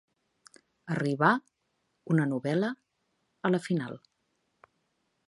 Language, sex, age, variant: Catalan, female, 40-49, Central